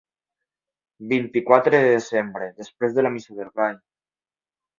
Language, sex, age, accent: Catalan, male, under 19, valencià